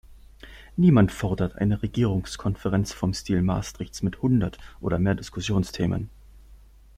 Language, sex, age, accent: German, male, 19-29, Deutschland Deutsch